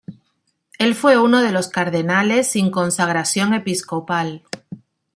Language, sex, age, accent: Spanish, female, 40-49, España: Islas Canarias